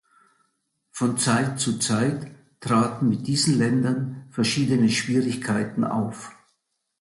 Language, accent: German, Deutschland Deutsch